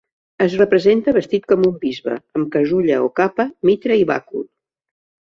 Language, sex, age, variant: Catalan, female, 70-79, Central